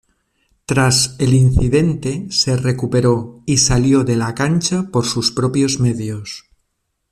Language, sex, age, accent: Spanish, male, 40-49, España: Norte peninsular (Asturias, Castilla y León, Cantabria, País Vasco, Navarra, Aragón, La Rioja, Guadalajara, Cuenca)